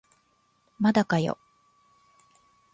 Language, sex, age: Japanese, female, 50-59